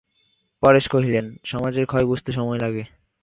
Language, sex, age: Bengali, male, under 19